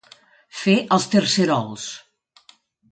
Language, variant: Catalan, Nord-Occidental